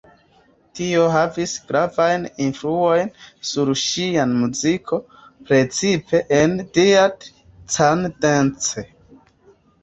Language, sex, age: Esperanto, male, 19-29